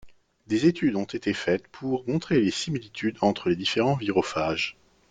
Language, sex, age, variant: French, male, 30-39, Français de métropole